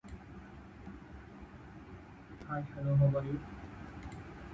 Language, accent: English, India and South Asia (India, Pakistan, Sri Lanka)